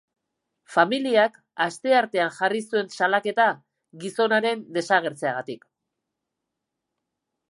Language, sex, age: Basque, female, 40-49